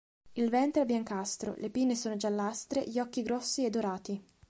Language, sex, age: Italian, female, 19-29